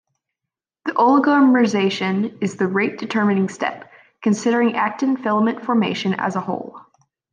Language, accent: English, United States English